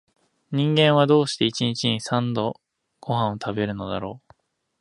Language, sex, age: Japanese, male, 19-29